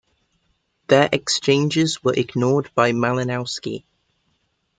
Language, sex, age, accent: English, male, under 19, England English